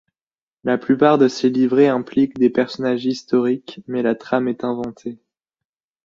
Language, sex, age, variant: French, male, 19-29, Français de métropole